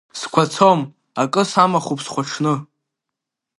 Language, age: Abkhazian, under 19